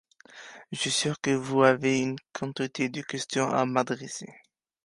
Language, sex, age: French, male, 19-29